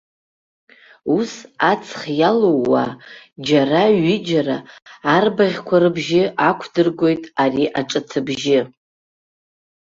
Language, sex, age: Abkhazian, female, 40-49